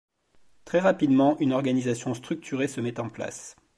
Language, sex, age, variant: French, male, 30-39, Français de métropole